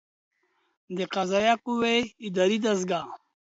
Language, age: Pashto, 50-59